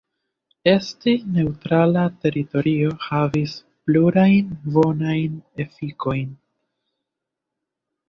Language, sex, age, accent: Esperanto, male, 19-29, Internacia